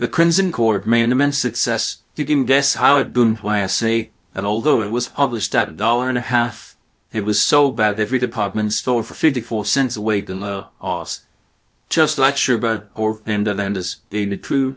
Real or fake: fake